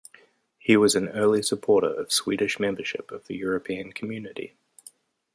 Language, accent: English, New Zealand English